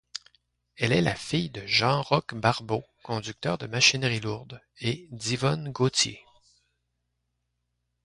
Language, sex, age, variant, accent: French, male, 50-59, Français d'Amérique du Nord, Français du Canada